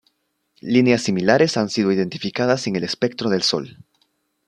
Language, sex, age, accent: Spanish, male, 19-29, Andino-Pacífico: Colombia, Perú, Ecuador, oeste de Bolivia y Venezuela andina